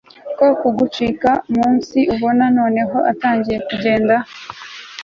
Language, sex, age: Kinyarwanda, female, 19-29